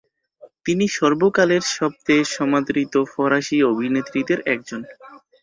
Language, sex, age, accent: Bengali, male, 19-29, Native